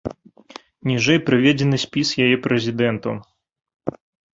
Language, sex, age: Belarusian, male, 30-39